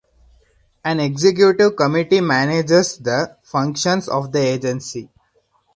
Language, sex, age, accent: English, male, 19-29, India and South Asia (India, Pakistan, Sri Lanka)